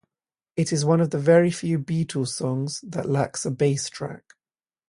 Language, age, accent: English, 19-29, England English; London English